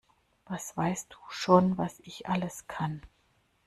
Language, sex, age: German, female, 40-49